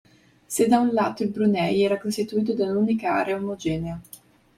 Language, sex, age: Italian, female, 19-29